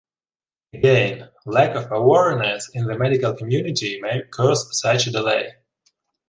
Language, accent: English, United States English